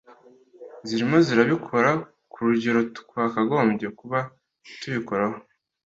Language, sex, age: Kinyarwanda, male, under 19